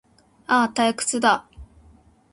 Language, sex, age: Japanese, female, 19-29